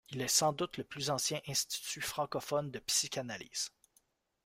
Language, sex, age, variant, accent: French, male, 30-39, Français d'Amérique du Nord, Français du Canada